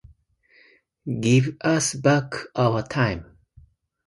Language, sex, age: Japanese, male, 30-39